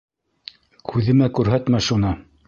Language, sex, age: Bashkir, male, 60-69